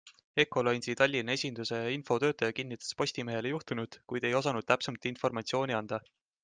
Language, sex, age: Estonian, male, 19-29